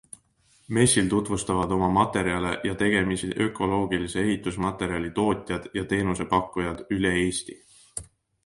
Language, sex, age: Estonian, male, 19-29